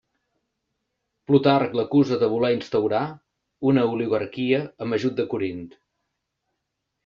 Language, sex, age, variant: Catalan, male, 40-49, Central